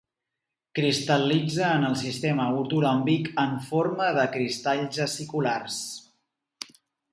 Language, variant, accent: Catalan, Central, central